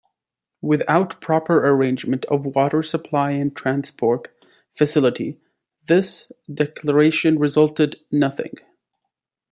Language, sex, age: English, male, 19-29